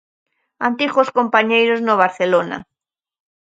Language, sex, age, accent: Galician, female, 30-39, Central (gheada)